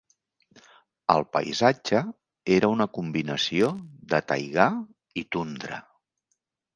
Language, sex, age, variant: Catalan, male, 60-69, Central